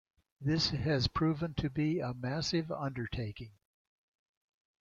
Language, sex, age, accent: English, male, 80-89, United States English